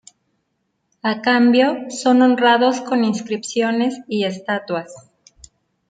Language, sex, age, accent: Spanish, female, 40-49, México